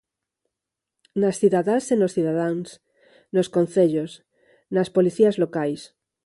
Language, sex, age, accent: Galician, female, 40-49, Normativo (estándar)